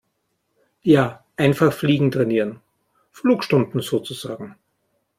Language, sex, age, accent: German, male, 50-59, Österreichisches Deutsch